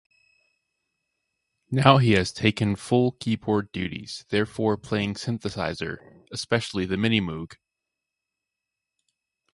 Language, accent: English, United States English